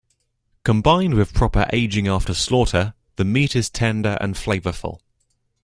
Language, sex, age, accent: English, male, under 19, England English